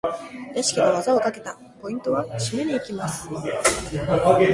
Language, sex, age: Japanese, female, 19-29